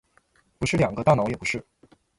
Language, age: Chinese, 30-39